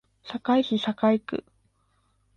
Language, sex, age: Japanese, female, under 19